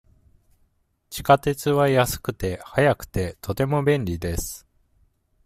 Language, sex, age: Japanese, male, 19-29